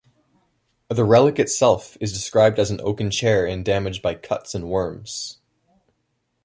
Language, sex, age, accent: English, male, under 19, United States English